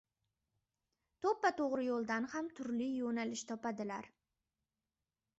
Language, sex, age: Uzbek, female, under 19